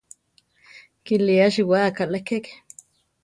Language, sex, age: Central Tarahumara, female, 30-39